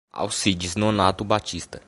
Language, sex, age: Portuguese, male, under 19